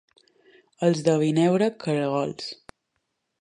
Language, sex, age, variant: Catalan, female, 19-29, Balear